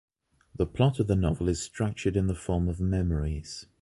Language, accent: English, England English